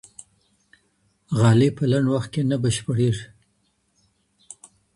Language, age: Pashto, 50-59